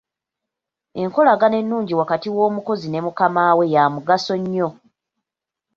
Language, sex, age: Ganda, female, 19-29